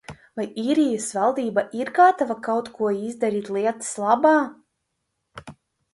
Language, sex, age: Latvian, female, 19-29